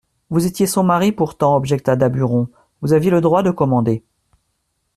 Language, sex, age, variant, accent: French, male, 40-49, Français d'Amérique du Nord, Français du Canada